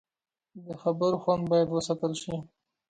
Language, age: Pashto, 19-29